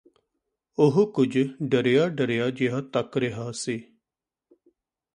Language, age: Punjabi, 40-49